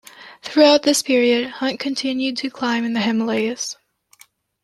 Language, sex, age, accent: English, female, under 19, United States English